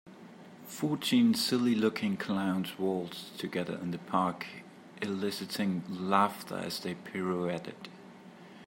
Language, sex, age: English, male, 30-39